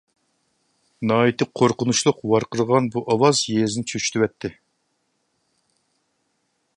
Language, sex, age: Uyghur, male, 40-49